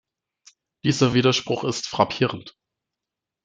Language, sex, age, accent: German, male, 19-29, Deutschland Deutsch